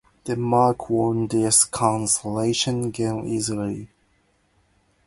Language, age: English, 19-29